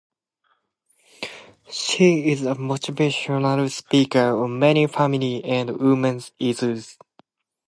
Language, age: English, 19-29